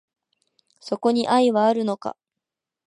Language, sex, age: Japanese, female, 19-29